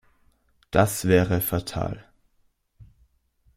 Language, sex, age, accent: German, male, under 19, Österreichisches Deutsch